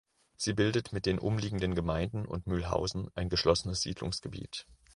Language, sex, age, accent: German, male, 40-49, Deutschland Deutsch